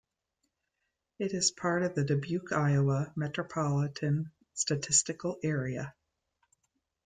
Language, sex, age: English, female, 50-59